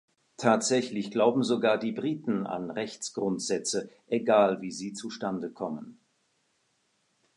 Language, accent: German, Schweizerdeutsch